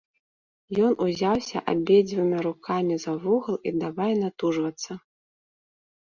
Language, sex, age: Belarusian, female, 40-49